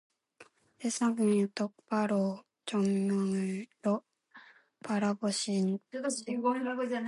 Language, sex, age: Korean, female, 19-29